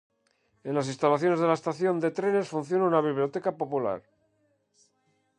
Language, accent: Spanish, España: Norte peninsular (Asturias, Castilla y León, Cantabria, País Vasco, Navarra, Aragón, La Rioja, Guadalajara, Cuenca)